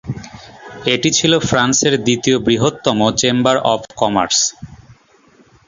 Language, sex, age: Bengali, male, 19-29